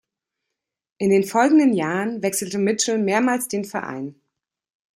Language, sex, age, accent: German, female, 30-39, Deutschland Deutsch